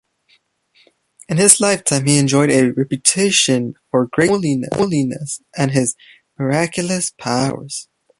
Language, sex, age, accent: English, male, 19-29, United States English